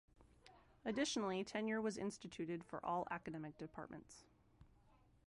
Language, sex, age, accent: English, female, 30-39, United States English